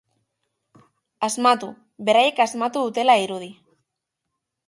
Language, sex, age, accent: Basque, female, under 19, Mendebalekoa (Araba, Bizkaia, Gipuzkoako mendebaleko herri batzuk)